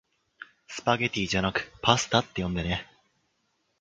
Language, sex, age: Japanese, male, under 19